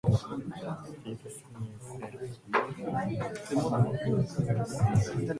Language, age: Japanese, 19-29